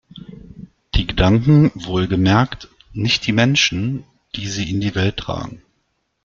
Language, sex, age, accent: German, male, 40-49, Deutschland Deutsch